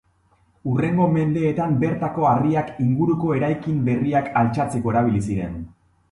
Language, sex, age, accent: Basque, male, 30-39, Erdialdekoa edo Nafarra (Gipuzkoa, Nafarroa)